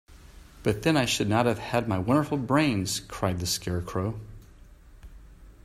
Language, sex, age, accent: English, male, 50-59, United States English